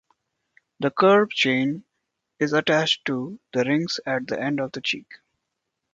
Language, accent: English, India and South Asia (India, Pakistan, Sri Lanka)